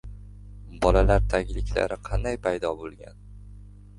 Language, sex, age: Uzbek, male, under 19